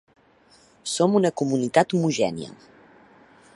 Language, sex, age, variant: Catalan, female, 40-49, Central